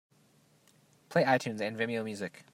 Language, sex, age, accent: English, male, 30-39, Canadian English